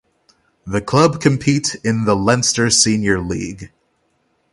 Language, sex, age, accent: English, male, 30-39, United States English; England English